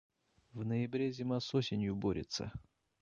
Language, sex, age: Russian, male, 40-49